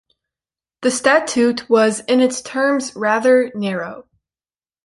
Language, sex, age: English, female, under 19